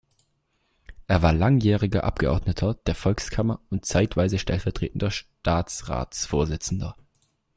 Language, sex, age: German, male, under 19